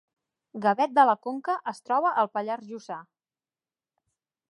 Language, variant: Catalan, Central